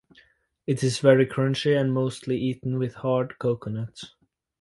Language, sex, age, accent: English, male, under 19, United States English